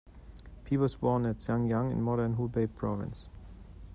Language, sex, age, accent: English, male, 40-49, England English